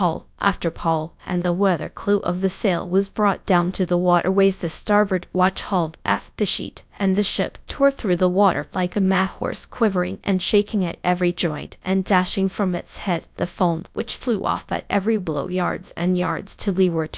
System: TTS, GradTTS